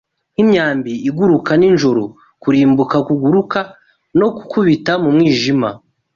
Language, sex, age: Kinyarwanda, male, 30-39